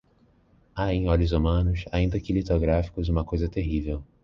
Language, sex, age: Portuguese, male, 19-29